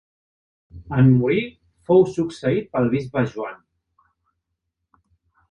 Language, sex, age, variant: Catalan, male, 30-39, Central